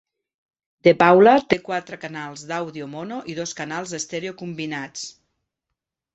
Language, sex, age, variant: Catalan, female, 50-59, Central